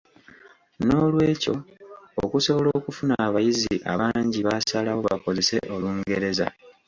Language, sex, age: Ganda, male, 19-29